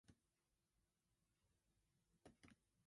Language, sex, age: English, female, under 19